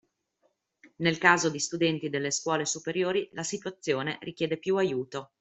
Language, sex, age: Italian, female, 30-39